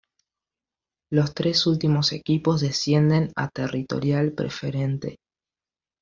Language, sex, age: Spanish, male, under 19